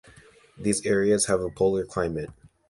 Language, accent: English, United States English